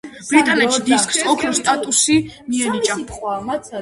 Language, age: Georgian, under 19